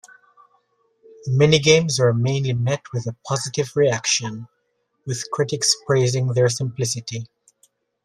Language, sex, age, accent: English, male, 30-39, West Indies and Bermuda (Bahamas, Bermuda, Jamaica, Trinidad)